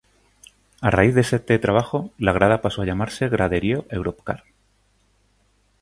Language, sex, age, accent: Spanish, male, 30-39, España: Centro-Sur peninsular (Madrid, Toledo, Castilla-La Mancha)